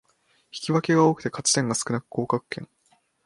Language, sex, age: Japanese, male, 19-29